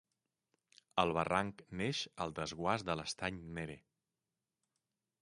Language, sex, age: Catalan, male, 40-49